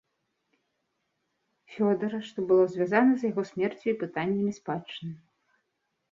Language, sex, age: Belarusian, female, 40-49